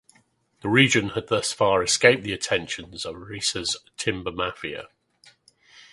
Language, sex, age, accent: English, male, 50-59, England English